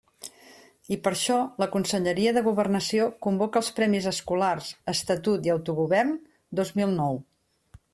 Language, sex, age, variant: Catalan, female, 50-59, Central